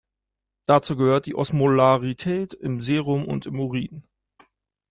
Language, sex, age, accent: German, male, 19-29, Deutschland Deutsch